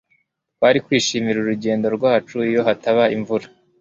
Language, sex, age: Kinyarwanda, male, 30-39